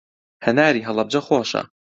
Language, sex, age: Central Kurdish, male, 19-29